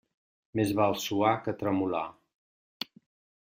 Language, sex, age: Catalan, male, 60-69